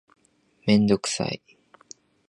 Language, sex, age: Japanese, male, 19-29